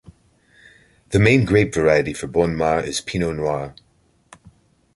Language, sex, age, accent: English, male, 40-49, United States English